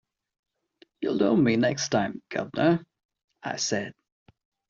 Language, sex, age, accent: English, male, 19-29, India and South Asia (India, Pakistan, Sri Lanka)